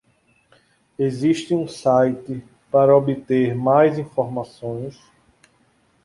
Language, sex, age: Portuguese, male, 30-39